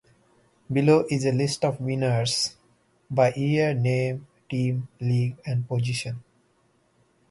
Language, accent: English, India and South Asia (India, Pakistan, Sri Lanka)